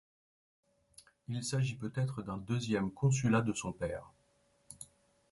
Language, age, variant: French, 40-49, Français des départements et régions d'outre-mer